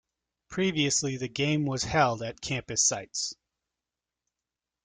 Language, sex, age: English, male, 30-39